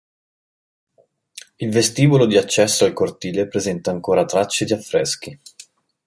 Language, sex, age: Italian, male, 19-29